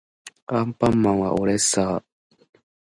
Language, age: Japanese, 19-29